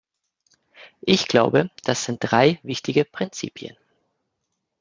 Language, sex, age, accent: German, male, 30-39, Deutschland Deutsch